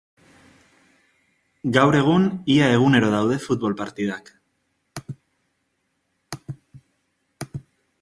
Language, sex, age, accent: Basque, male, 30-39, Erdialdekoa edo Nafarra (Gipuzkoa, Nafarroa)